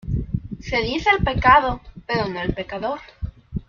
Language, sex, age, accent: Spanish, male, under 19, México